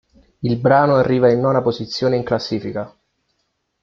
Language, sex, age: Italian, male, 19-29